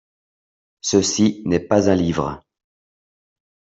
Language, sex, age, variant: French, male, 40-49, Français de métropole